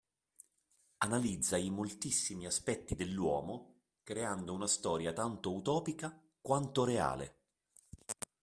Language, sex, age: Italian, male, 50-59